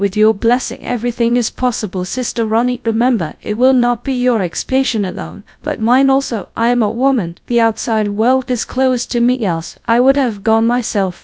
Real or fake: fake